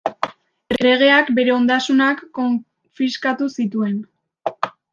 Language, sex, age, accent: Basque, female, under 19, Mendebalekoa (Araba, Bizkaia, Gipuzkoako mendebaleko herri batzuk)